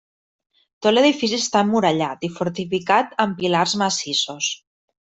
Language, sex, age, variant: Catalan, female, 30-39, Septentrional